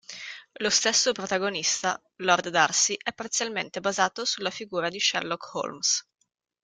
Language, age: Italian, 19-29